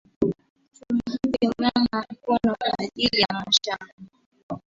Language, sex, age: Swahili, female, 19-29